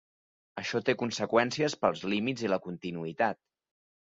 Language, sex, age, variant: Catalan, male, 19-29, Central